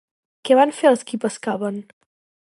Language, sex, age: Catalan, female, 19-29